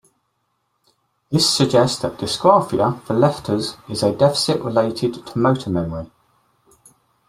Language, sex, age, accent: English, male, 40-49, England English